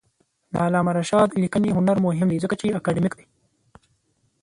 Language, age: Pashto, 19-29